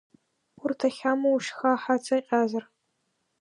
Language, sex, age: Abkhazian, female, under 19